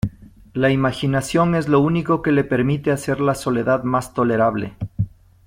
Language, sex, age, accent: Spanish, male, 40-49, Andino-Pacífico: Colombia, Perú, Ecuador, oeste de Bolivia y Venezuela andina